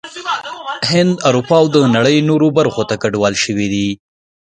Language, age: Pashto, 19-29